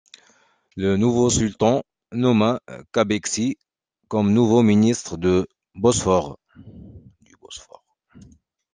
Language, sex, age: French, male, 30-39